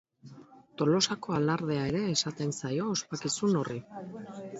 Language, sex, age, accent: Basque, female, 50-59, Mendebalekoa (Araba, Bizkaia, Gipuzkoako mendebaleko herri batzuk)